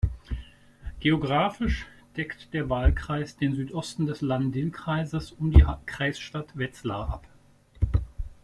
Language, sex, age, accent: German, male, 50-59, Deutschland Deutsch